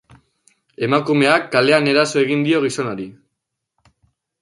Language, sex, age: Basque, male, under 19